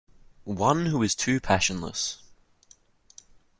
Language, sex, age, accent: English, male, under 19, Australian English